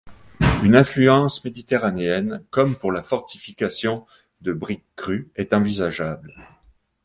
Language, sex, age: French, male, 60-69